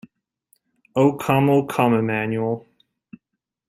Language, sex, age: English, male, 30-39